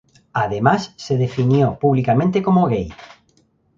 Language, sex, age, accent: Spanish, male, 50-59, España: Centro-Sur peninsular (Madrid, Toledo, Castilla-La Mancha)